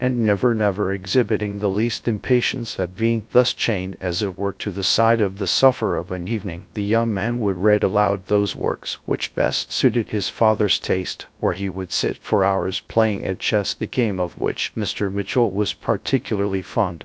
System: TTS, GradTTS